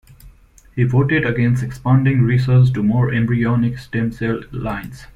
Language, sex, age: English, male, 19-29